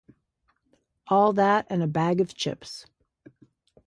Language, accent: English, United States English